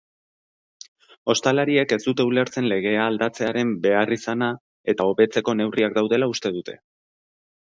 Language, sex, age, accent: Basque, male, 30-39, Erdialdekoa edo Nafarra (Gipuzkoa, Nafarroa)